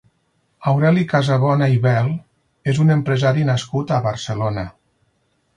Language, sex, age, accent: Catalan, male, 50-59, Lleidatà